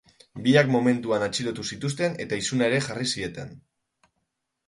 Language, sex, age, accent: Basque, male, 30-39, Mendebalekoa (Araba, Bizkaia, Gipuzkoako mendebaleko herri batzuk)